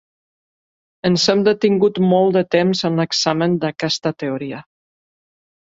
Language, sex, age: Catalan, female, 50-59